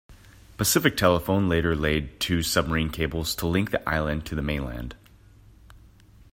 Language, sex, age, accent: English, male, 19-29, United States English